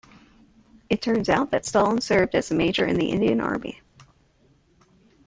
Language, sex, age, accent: English, female, under 19, United States English